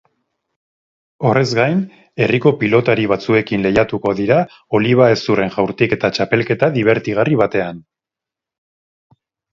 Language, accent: Basque, Erdialdekoa edo Nafarra (Gipuzkoa, Nafarroa)